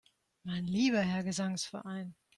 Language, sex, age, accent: German, female, 50-59, Deutschland Deutsch